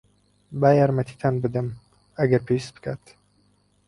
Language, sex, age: Central Kurdish, male, 19-29